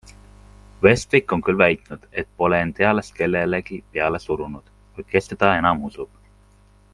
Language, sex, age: Estonian, male, 30-39